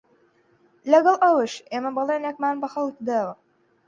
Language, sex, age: Central Kurdish, female, under 19